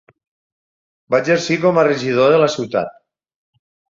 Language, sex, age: Catalan, male, 50-59